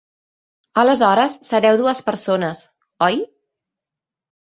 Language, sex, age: Catalan, female, 30-39